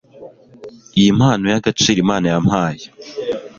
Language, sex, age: Kinyarwanda, male, 19-29